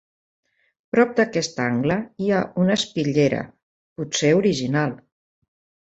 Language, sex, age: Catalan, female, 60-69